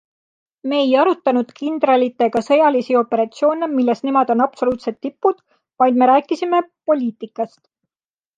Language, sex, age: Estonian, female, 30-39